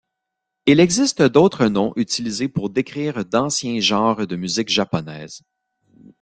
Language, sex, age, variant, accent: French, male, 40-49, Français d'Amérique du Nord, Français du Canada